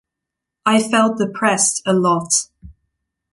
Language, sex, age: English, female, 19-29